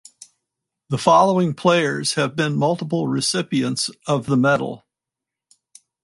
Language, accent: English, United States English